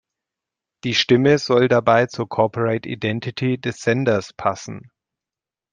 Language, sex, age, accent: German, male, 30-39, Deutschland Deutsch